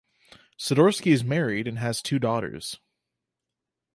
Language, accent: English, United States English